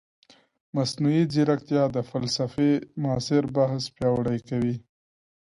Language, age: Pashto, 19-29